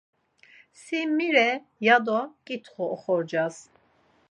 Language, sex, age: Laz, female, 50-59